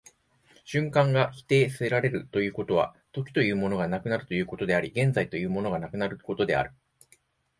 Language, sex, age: Japanese, male, 40-49